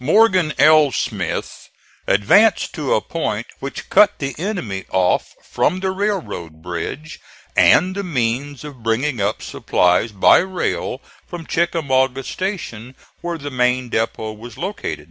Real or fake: real